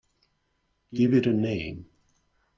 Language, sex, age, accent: English, male, 50-59, United States English